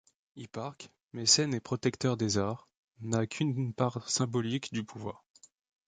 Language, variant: French, Français de métropole